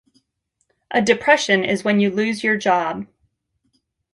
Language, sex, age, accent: English, female, 40-49, United States English